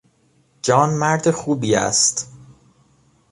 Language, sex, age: Persian, male, 19-29